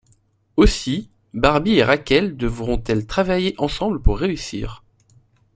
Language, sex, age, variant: French, male, 19-29, Français de métropole